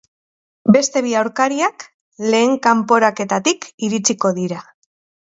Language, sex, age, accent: Basque, female, 40-49, Mendebalekoa (Araba, Bizkaia, Gipuzkoako mendebaleko herri batzuk)